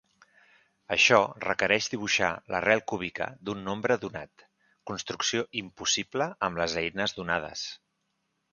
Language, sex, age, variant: Catalan, male, 40-49, Central